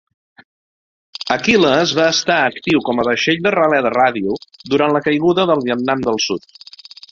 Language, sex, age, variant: Catalan, male, 50-59, Central